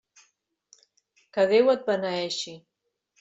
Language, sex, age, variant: Catalan, female, 50-59, Central